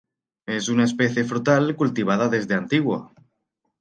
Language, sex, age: Spanish, male, 19-29